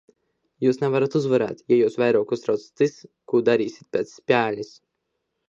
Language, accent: Latvian, Latgaliešu